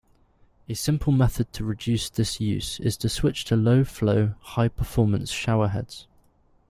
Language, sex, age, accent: English, male, 19-29, England English